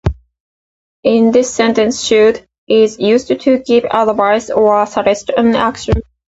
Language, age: English, 40-49